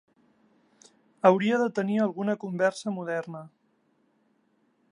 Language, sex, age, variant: Catalan, male, 40-49, Central